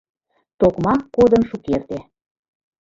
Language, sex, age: Mari, female, 40-49